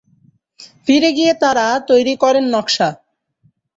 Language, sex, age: Bengali, male, 19-29